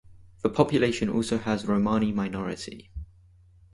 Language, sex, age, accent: English, male, 19-29, England English